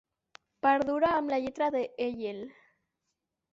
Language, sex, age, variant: Catalan, male, under 19, Central